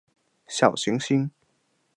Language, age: Chinese, under 19